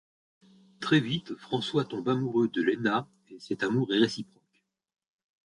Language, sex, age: French, male, 60-69